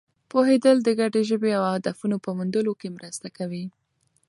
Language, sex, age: Pashto, female, 19-29